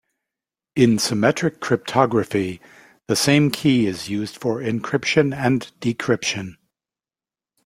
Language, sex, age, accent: English, male, 60-69, United States English